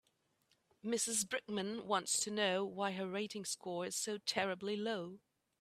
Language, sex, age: English, female, 40-49